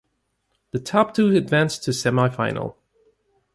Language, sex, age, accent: English, male, 30-39, United States English